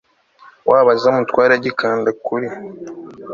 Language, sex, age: Kinyarwanda, male, 19-29